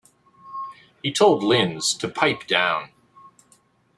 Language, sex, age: English, male, 50-59